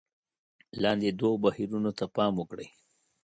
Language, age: Pashto, 30-39